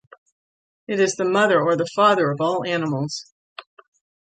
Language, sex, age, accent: English, female, 60-69, United States English